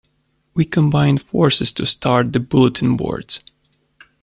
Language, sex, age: English, male, 19-29